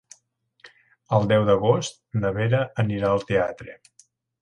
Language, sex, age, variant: Catalan, male, 60-69, Septentrional